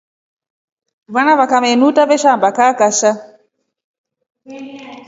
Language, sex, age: Rombo, female, 30-39